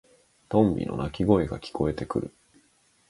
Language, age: Japanese, 30-39